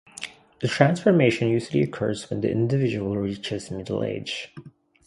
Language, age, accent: English, 30-39, Filipino